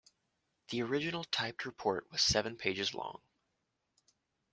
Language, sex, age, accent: English, male, 19-29, United States English